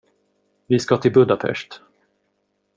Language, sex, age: Swedish, male, 30-39